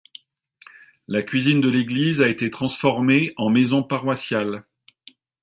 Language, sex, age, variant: French, male, 50-59, Français de métropole